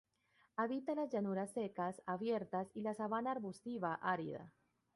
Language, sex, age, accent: Spanish, female, 30-39, Andino-Pacífico: Colombia, Perú, Ecuador, oeste de Bolivia y Venezuela andina